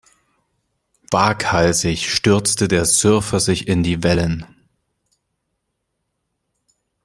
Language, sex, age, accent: German, male, 19-29, Deutschland Deutsch